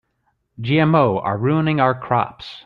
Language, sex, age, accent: English, male, 30-39, United States English